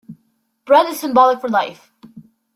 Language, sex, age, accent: English, female, under 19, Hong Kong English